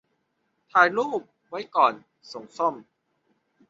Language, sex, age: Thai, male, 19-29